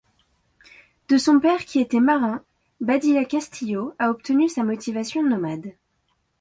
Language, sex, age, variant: French, female, 19-29, Français de métropole